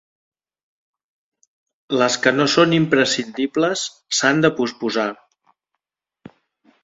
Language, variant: Catalan, Central